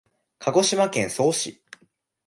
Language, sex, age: Japanese, male, under 19